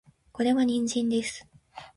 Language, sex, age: Japanese, female, 19-29